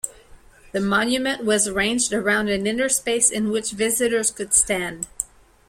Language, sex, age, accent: English, female, 40-49, Canadian English